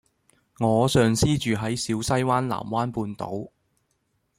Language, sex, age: Cantonese, male, 19-29